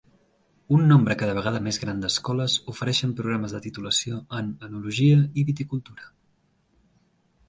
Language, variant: Catalan, Septentrional